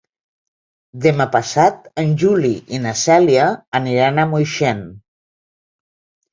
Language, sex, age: Catalan, female, 60-69